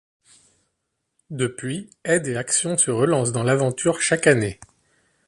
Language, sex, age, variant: French, male, 30-39, Français de métropole